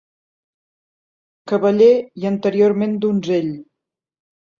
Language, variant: Catalan, Central